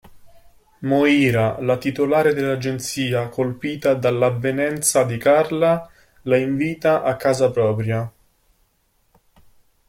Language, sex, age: Italian, male, 19-29